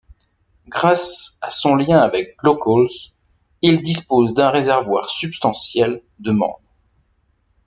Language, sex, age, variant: French, male, 40-49, Français de métropole